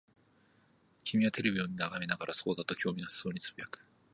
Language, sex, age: Japanese, male, 19-29